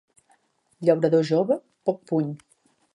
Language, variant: Catalan, Central